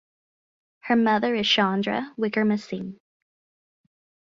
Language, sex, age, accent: English, female, 19-29, United States English